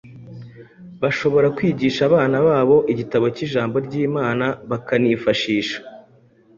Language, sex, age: Kinyarwanda, male, 19-29